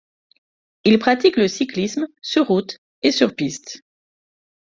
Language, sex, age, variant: French, female, 40-49, Français de métropole